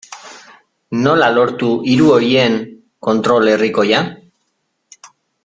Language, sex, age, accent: Basque, male, 40-49, Mendebalekoa (Araba, Bizkaia, Gipuzkoako mendebaleko herri batzuk)